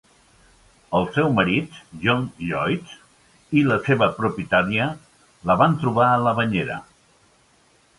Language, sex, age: Catalan, male, 60-69